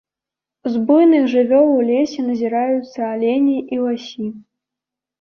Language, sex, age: Belarusian, female, under 19